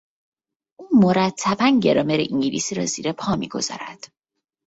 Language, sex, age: Persian, female, 19-29